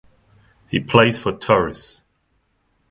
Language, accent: English, England English